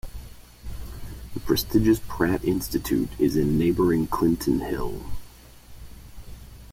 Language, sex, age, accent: English, male, 30-39, United States English